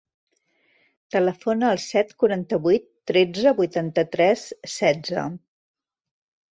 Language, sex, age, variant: Catalan, female, 40-49, Central